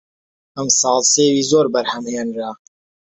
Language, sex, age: Central Kurdish, male, 19-29